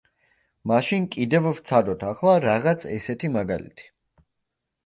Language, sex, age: Georgian, male, 19-29